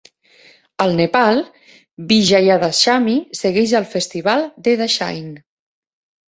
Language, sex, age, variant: Catalan, female, 40-49, Nord-Occidental